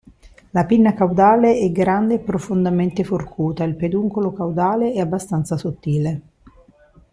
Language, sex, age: Italian, female, 50-59